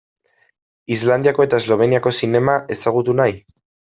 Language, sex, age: Basque, male, 19-29